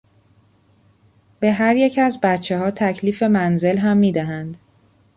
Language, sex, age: Persian, female, 19-29